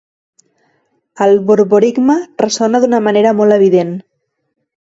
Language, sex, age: Catalan, female, 40-49